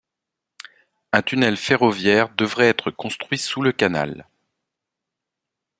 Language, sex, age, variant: French, male, 40-49, Français de métropole